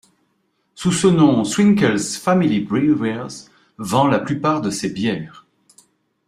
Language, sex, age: French, male, 40-49